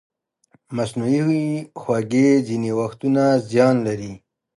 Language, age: Pashto, 30-39